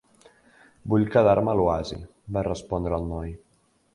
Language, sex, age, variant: Catalan, male, 19-29, Septentrional